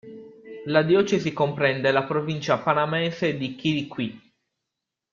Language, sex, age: Italian, male, 19-29